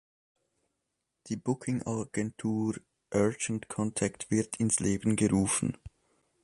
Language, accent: German, Schweizerdeutsch